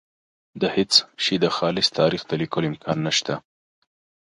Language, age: Pashto, 30-39